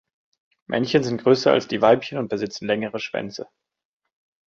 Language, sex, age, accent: German, male, 30-39, Deutschland Deutsch